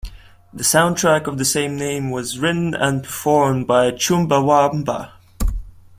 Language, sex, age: English, male, 19-29